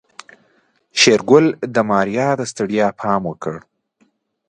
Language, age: Pashto, 19-29